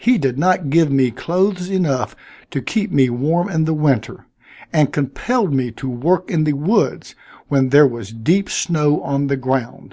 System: none